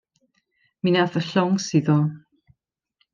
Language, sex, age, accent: Welsh, female, 30-39, Y Deyrnas Unedig Cymraeg